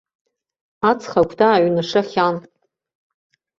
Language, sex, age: Abkhazian, female, 60-69